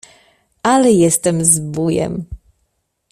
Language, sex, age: Polish, female, 30-39